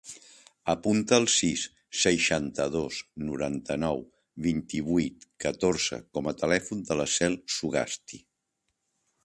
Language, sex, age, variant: Catalan, male, 60-69, Central